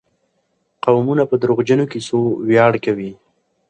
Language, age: Pashto, 19-29